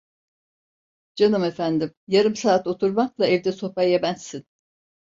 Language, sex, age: Turkish, female, 70-79